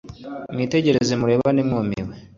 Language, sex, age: Kinyarwanda, male, 30-39